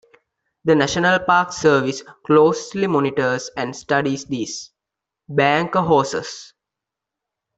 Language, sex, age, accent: English, male, 19-29, India and South Asia (India, Pakistan, Sri Lanka)